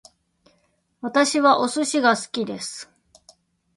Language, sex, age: Japanese, female, 40-49